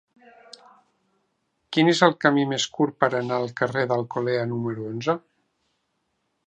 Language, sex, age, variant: Catalan, male, 50-59, Central